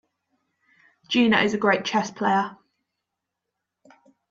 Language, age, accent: English, under 19, England English